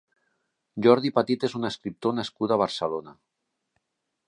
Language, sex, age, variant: Catalan, male, 40-49, Central